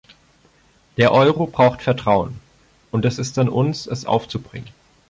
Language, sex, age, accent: German, male, 19-29, Deutschland Deutsch